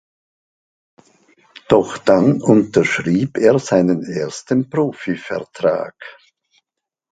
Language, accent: German, Österreichisches Deutsch